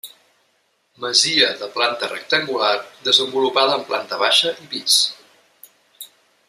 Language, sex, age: Catalan, male, 40-49